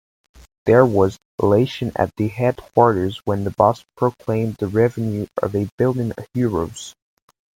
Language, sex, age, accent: English, male, under 19, Canadian English